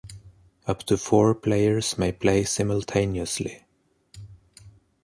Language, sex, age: English, male, 30-39